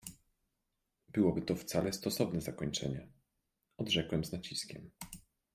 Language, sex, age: Polish, male, 19-29